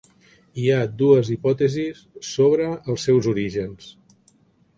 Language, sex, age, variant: Catalan, male, 60-69, Central